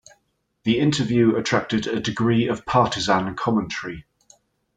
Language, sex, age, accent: English, male, 40-49, England English